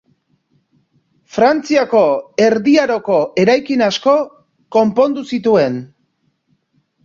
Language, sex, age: Basque, male, 40-49